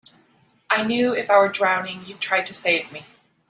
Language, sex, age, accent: English, female, 19-29, United States English